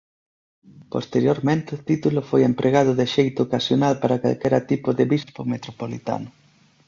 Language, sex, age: Galician, male, 19-29